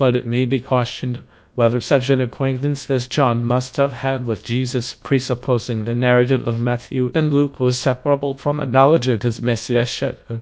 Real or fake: fake